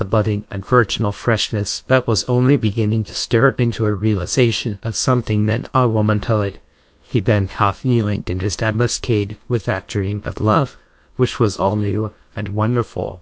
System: TTS, GlowTTS